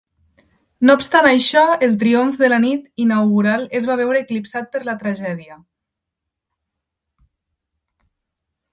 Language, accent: Catalan, nord-occidental; valencià